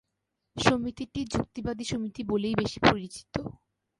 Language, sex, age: Bengali, female, 19-29